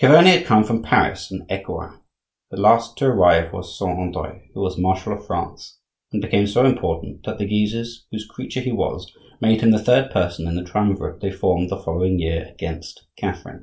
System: none